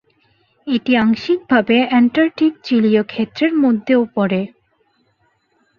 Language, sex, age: Bengali, female, 19-29